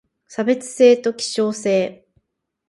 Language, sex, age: Japanese, female, 40-49